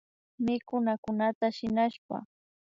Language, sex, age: Imbabura Highland Quichua, female, 19-29